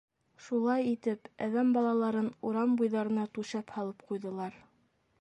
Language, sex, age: Bashkir, female, 30-39